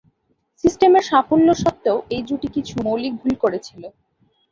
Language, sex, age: Bengali, female, under 19